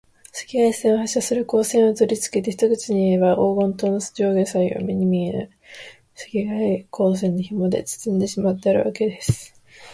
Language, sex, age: Japanese, female, 19-29